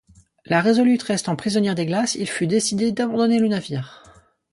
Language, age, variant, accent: French, 19-29, Français de métropole, Français de l'est de la France